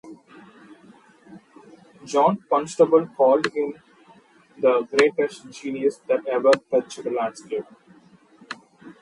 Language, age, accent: English, 19-29, India and South Asia (India, Pakistan, Sri Lanka)